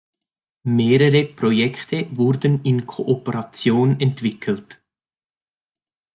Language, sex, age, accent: German, male, 30-39, Schweizerdeutsch